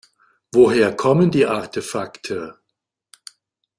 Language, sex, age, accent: German, male, 60-69, Deutschland Deutsch